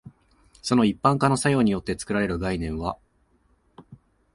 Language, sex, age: Japanese, male, 19-29